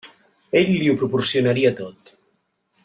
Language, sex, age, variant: Catalan, male, 40-49, Central